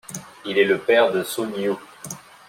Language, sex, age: French, male, 30-39